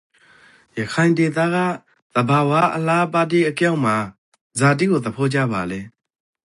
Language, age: Rakhine, 30-39